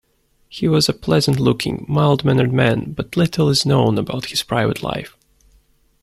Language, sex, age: English, male, 19-29